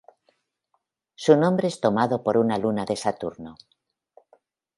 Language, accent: Spanish, España: Centro-Sur peninsular (Madrid, Toledo, Castilla-La Mancha)